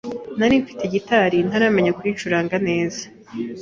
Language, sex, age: Kinyarwanda, female, 19-29